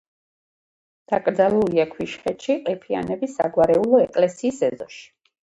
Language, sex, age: Georgian, female, 50-59